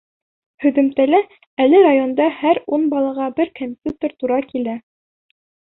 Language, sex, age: Bashkir, female, 19-29